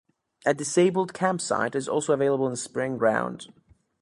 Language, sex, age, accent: English, male, 19-29, England English